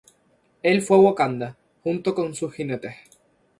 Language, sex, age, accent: Spanish, male, 19-29, España: Islas Canarias